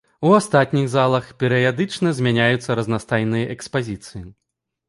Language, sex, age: Belarusian, male, 30-39